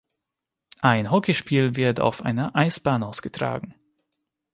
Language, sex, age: German, male, 19-29